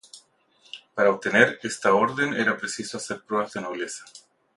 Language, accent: Spanish, Chileno: Chile, Cuyo